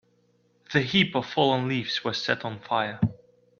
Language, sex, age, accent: English, male, 19-29, England English